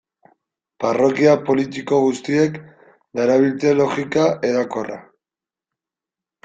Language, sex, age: Basque, male, 19-29